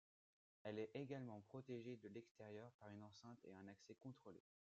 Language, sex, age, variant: French, male, under 19, Français de métropole